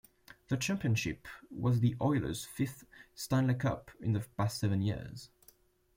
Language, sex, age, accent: English, male, 19-29, England English